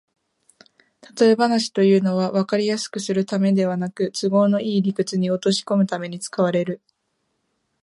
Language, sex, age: Japanese, female, 19-29